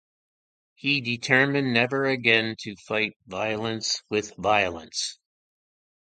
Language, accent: English, United States English